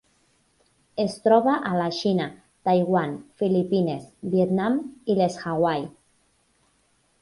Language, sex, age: Catalan, female, 30-39